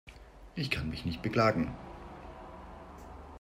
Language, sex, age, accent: German, male, 50-59, Österreichisches Deutsch